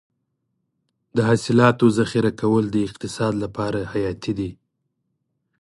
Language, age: Pashto, 30-39